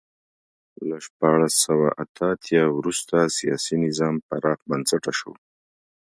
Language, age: Pashto, 30-39